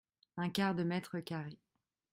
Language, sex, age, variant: French, female, 19-29, Français de métropole